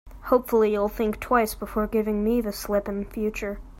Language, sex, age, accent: English, male, under 19, United States English